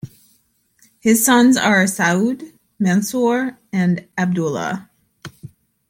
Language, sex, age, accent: English, female, 30-39, United States English